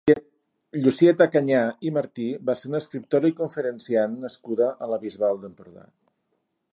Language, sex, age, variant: Catalan, male, 50-59, Nord-Occidental